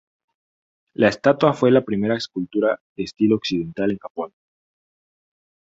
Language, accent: Spanish, México